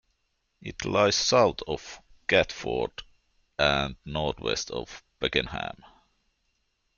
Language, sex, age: English, male, 40-49